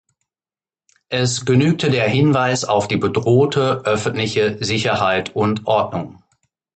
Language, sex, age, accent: German, male, 50-59, Deutschland Deutsch